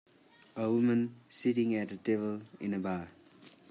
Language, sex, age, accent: English, male, 19-29, India and South Asia (India, Pakistan, Sri Lanka)